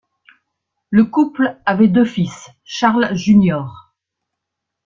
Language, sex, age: French, female, 70-79